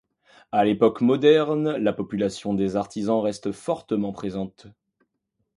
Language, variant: French, Français de métropole